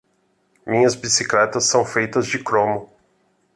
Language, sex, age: Portuguese, male, 40-49